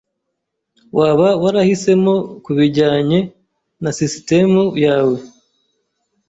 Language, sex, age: Kinyarwanda, male, 30-39